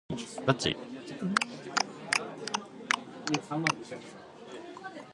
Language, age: English, under 19